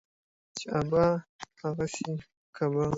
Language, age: Pashto, 19-29